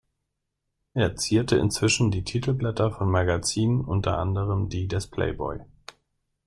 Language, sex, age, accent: German, male, 40-49, Deutschland Deutsch